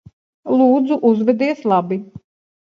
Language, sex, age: Latvian, female, 50-59